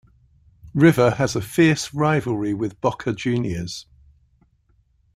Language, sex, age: English, male, 50-59